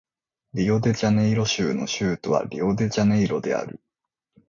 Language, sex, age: Japanese, male, 19-29